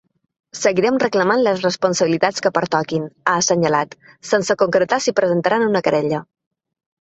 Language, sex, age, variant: Catalan, female, 30-39, Balear